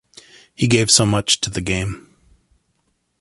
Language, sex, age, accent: English, male, 40-49, United States English